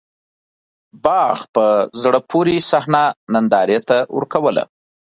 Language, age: Pashto, 30-39